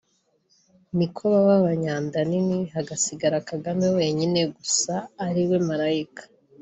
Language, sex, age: Kinyarwanda, female, under 19